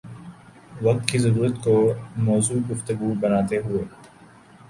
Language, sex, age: Urdu, male, 19-29